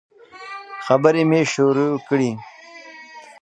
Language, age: Pashto, 30-39